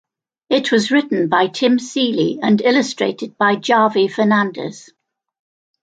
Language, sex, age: English, female, 70-79